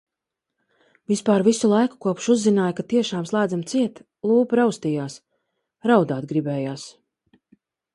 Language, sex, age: Latvian, female, 40-49